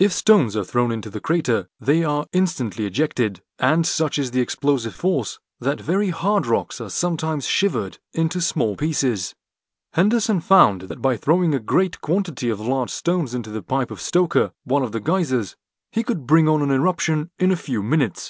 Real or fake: real